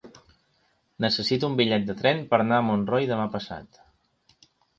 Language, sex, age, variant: Catalan, male, 40-49, Central